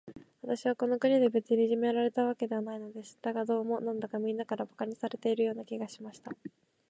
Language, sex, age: Japanese, female, 19-29